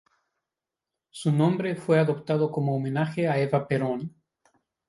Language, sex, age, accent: Spanish, male, 30-39, México